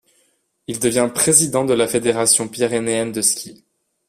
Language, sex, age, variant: French, male, 19-29, Français de métropole